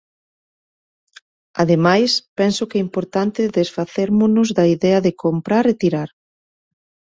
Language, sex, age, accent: Galician, female, 40-49, Normativo (estándar)